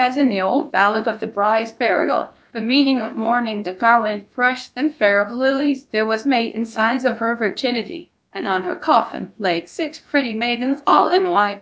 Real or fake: fake